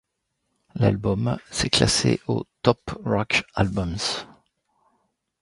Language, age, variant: French, 60-69, Français de métropole